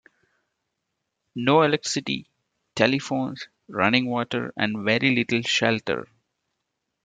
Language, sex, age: English, male, 40-49